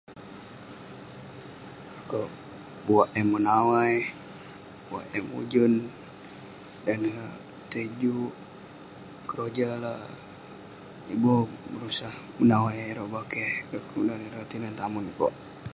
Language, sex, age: Western Penan, male, under 19